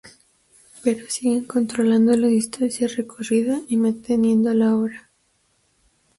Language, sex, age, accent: Spanish, female, 19-29, México